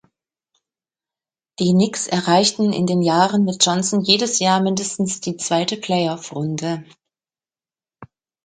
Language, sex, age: German, female, 50-59